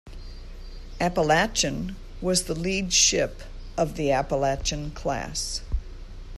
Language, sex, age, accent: English, female, 60-69, United States English